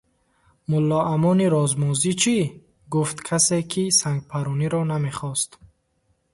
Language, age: Tajik, 19-29